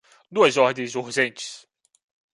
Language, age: Portuguese, 19-29